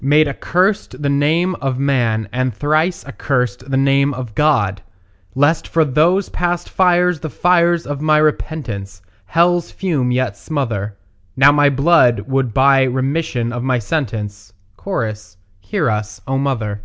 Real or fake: real